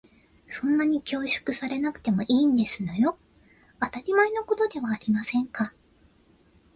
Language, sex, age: Japanese, female, 30-39